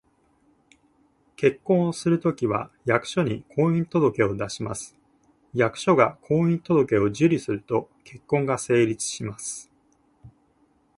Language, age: Japanese, 19-29